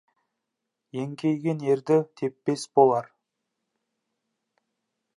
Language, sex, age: Kazakh, male, 19-29